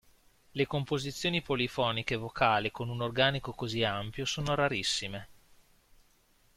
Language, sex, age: Italian, male, 30-39